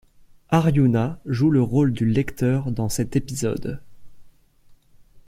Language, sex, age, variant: French, male, under 19, Français de métropole